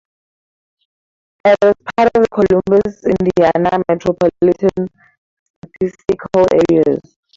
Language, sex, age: English, female, 19-29